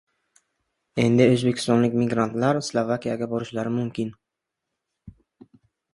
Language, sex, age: Uzbek, male, under 19